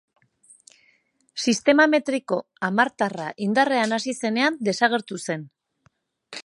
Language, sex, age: Basque, female, 30-39